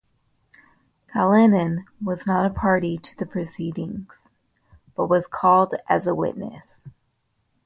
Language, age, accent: English, 30-39, United States English